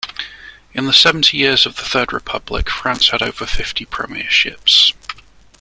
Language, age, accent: English, 19-29, England English